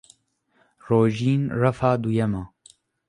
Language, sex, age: Kurdish, male, 19-29